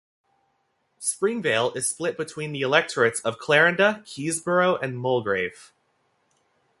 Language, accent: English, United States English